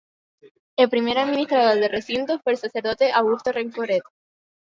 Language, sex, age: Spanish, female, 19-29